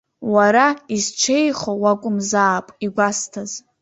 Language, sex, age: Abkhazian, female, under 19